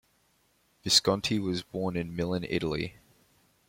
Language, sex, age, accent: English, male, 19-29, Australian English